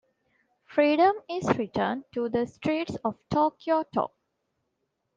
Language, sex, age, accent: English, female, 19-29, India and South Asia (India, Pakistan, Sri Lanka)